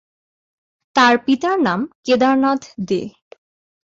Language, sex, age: Bengali, female, under 19